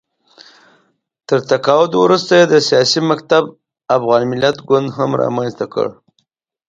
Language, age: Pashto, 40-49